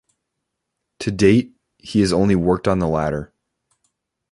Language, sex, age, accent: English, male, 19-29, United States English